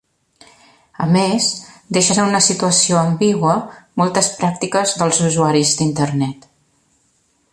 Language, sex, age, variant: Catalan, female, 50-59, Central